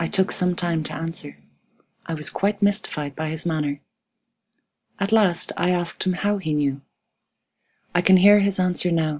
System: none